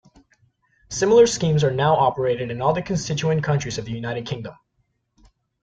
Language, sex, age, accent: English, male, 19-29, United States English